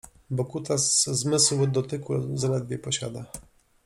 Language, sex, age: Polish, male, 40-49